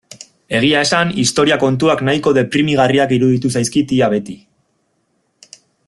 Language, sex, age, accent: Basque, male, 19-29, Erdialdekoa edo Nafarra (Gipuzkoa, Nafarroa)